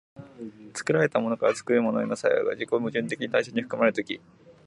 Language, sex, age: Japanese, male, 19-29